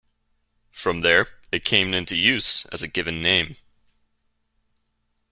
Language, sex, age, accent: English, male, 19-29, United States English